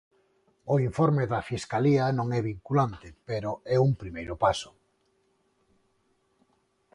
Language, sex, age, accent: Galician, male, 40-49, Normativo (estándar); Neofalante